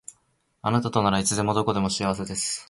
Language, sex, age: Japanese, male, 19-29